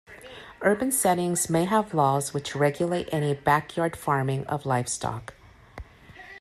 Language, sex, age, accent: English, female, 40-49, United States English